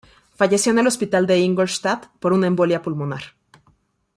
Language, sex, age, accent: Spanish, female, 40-49, México